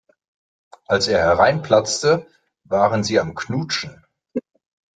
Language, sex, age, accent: German, male, 30-39, Deutschland Deutsch